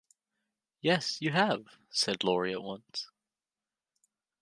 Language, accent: English, England English